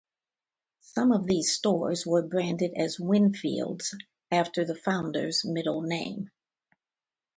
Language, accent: English, United States English